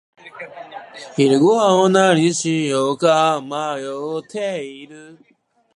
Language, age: Japanese, 19-29